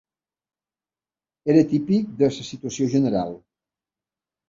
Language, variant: Catalan, Balear